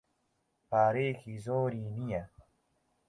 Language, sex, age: Central Kurdish, male, 19-29